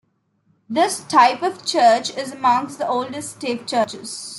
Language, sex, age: English, female, under 19